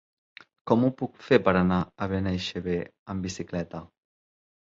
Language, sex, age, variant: Catalan, male, 30-39, Central